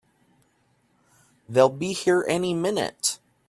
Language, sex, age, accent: English, male, 30-39, United States English